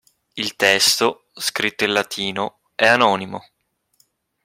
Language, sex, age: Italian, male, 19-29